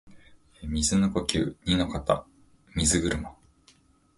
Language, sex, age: Japanese, male, 19-29